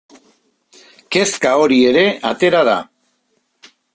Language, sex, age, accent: Basque, male, 50-59, Erdialdekoa edo Nafarra (Gipuzkoa, Nafarroa)